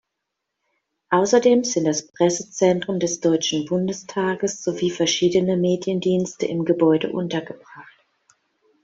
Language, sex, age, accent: German, female, 40-49, Deutschland Deutsch